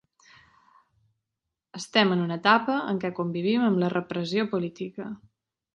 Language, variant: Catalan, Balear